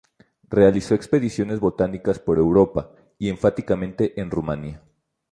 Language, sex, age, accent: Spanish, male, 19-29, México